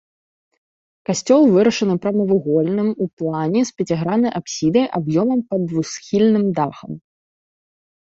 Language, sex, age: Belarusian, female, 19-29